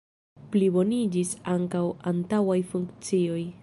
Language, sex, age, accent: Esperanto, female, under 19, Internacia